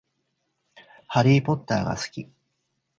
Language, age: Japanese, 50-59